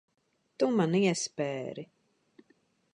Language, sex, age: Latvian, female, 40-49